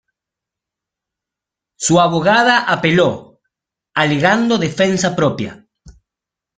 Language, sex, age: Spanish, male, 40-49